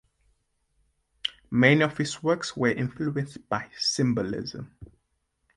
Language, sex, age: English, male, 19-29